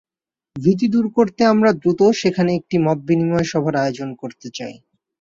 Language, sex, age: Bengali, male, 19-29